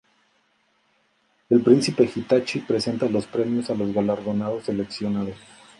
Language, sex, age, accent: Spanish, male, 40-49, México